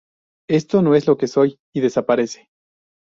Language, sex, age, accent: Spanish, male, 19-29, México